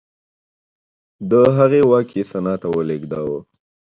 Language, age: Pashto, 19-29